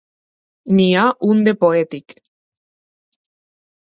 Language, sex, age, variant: Catalan, female, under 19, Alacantí